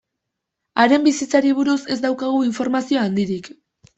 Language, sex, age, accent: Basque, female, under 19, Erdialdekoa edo Nafarra (Gipuzkoa, Nafarroa)